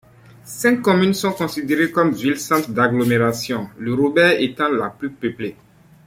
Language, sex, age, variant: French, male, 30-39, Français d'Afrique subsaharienne et des îles africaines